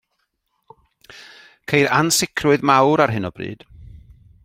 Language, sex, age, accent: Welsh, male, 40-49, Y Deyrnas Unedig Cymraeg